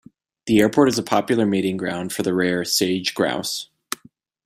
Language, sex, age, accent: English, male, 19-29, United States English